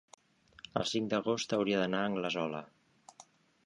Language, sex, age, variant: Catalan, female, under 19, Central